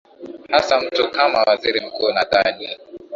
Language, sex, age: Swahili, male, 19-29